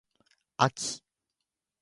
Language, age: Japanese, 19-29